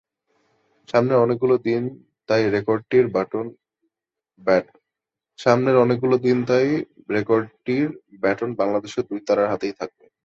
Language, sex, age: Bengali, male, 19-29